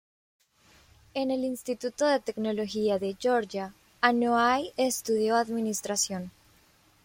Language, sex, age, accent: Spanish, female, 19-29, América central